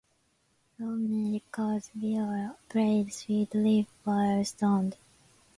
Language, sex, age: English, female, 19-29